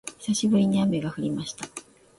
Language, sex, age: Japanese, female, 40-49